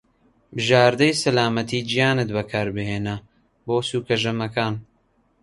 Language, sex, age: Central Kurdish, male, 19-29